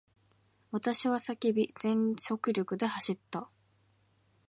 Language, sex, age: Japanese, female, 19-29